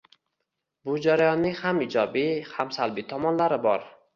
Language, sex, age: Uzbek, male, 19-29